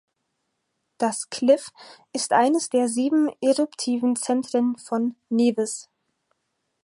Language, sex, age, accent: German, female, 19-29, Deutschland Deutsch